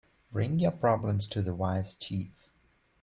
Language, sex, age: English, male, 30-39